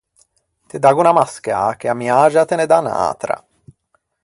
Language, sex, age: Ligurian, male, 30-39